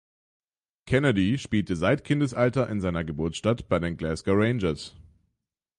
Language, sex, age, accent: German, male, under 19, Deutschland Deutsch; Österreichisches Deutsch